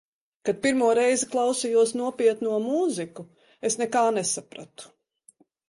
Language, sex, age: Latvian, female, 40-49